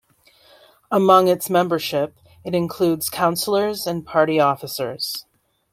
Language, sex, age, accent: English, female, 40-49, United States English